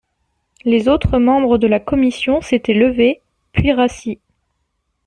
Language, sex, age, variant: French, female, 19-29, Français de métropole